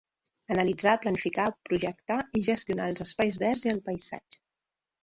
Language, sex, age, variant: Catalan, female, 50-59, Central